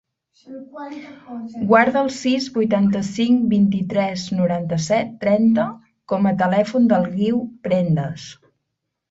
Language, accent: Catalan, gironí